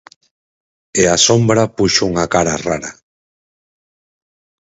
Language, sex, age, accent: Galician, male, 40-49, Central (gheada)